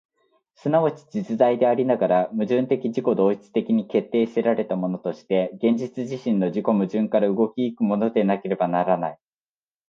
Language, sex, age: Japanese, male, 19-29